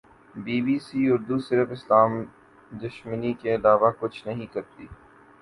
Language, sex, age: Urdu, male, 19-29